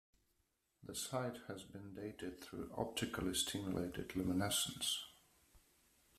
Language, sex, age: English, male, 30-39